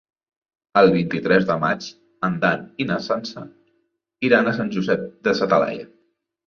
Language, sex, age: Catalan, male, 19-29